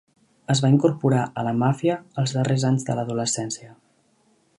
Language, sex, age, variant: Catalan, male, under 19, Central